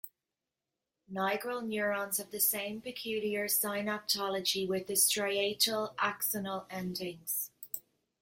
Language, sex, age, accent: English, female, 30-39, Irish English